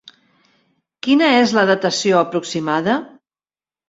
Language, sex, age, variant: Catalan, female, 60-69, Central